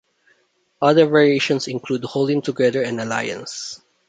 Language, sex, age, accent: English, male, 30-39, Filipino